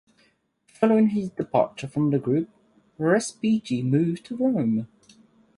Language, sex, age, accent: English, male, 30-39, England English